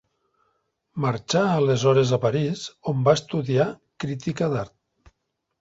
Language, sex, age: Catalan, male, 60-69